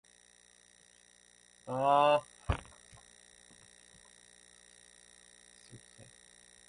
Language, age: English, 19-29